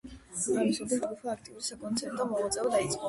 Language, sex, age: Georgian, female, under 19